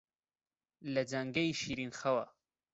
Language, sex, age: Central Kurdish, male, 19-29